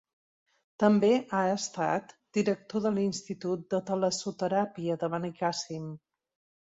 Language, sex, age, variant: Catalan, female, 50-59, Central